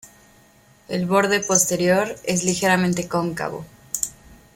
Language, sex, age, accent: Spanish, female, 19-29, México